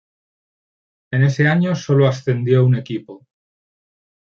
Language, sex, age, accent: Spanish, male, 40-49, España: Norte peninsular (Asturias, Castilla y León, Cantabria, País Vasco, Navarra, Aragón, La Rioja, Guadalajara, Cuenca)